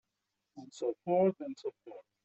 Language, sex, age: English, male, 30-39